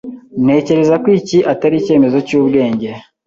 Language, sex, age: Kinyarwanda, male, 19-29